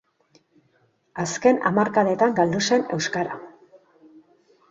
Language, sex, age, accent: Basque, female, 40-49, Mendebalekoa (Araba, Bizkaia, Gipuzkoako mendebaleko herri batzuk)